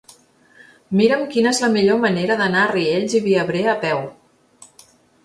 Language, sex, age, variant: Catalan, female, 40-49, Central